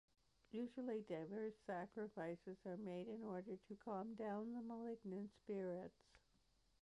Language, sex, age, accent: English, female, 60-69, Canadian English